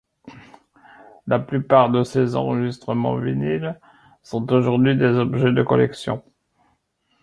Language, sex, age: French, male, 60-69